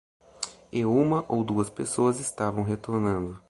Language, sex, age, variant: Portuguese, male, 19-29, Portuguese (Brasil)